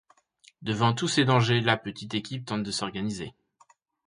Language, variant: French, Français de métropole